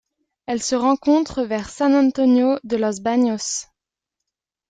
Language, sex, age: French, female, 19-29